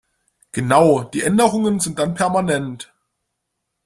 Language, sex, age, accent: German, male, 19-29, Deutschland Deutsch